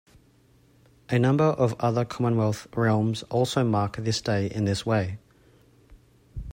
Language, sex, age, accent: English, male, 30-39, Australian English